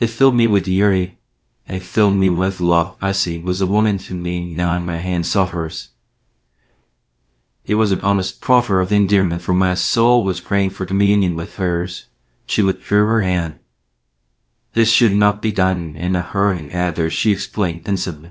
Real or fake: fake